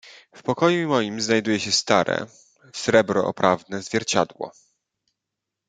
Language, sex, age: Polish, male, 30-39